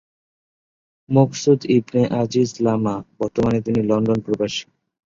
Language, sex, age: Bengali, male, 19-29